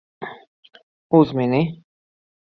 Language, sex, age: Latvian, female, 40-49